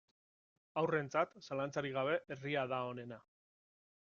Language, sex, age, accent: Basque, male, 30-39, Erdialdekoa edo Nafarra (Gipuzkoa, Nafarroa)